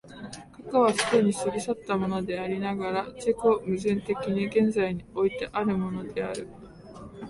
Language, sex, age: Japanese, female, 19-29